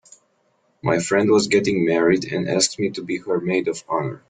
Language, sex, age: English, male, 19-29